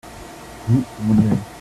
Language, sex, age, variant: French, male, 19-29, Français de métropole